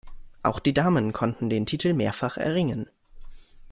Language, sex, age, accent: German, male, 19-29, Deutschland Deutsch